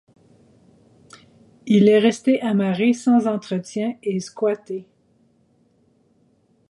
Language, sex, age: French, female, 50-59